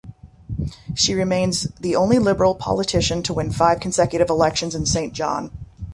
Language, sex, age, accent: English, female, 30-39, United States English